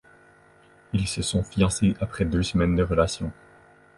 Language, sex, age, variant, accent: French, male, 19-29, Français d'Amérique du Nord, Français du Canada